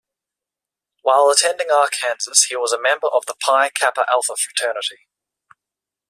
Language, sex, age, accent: English, male, 19-29, Australian English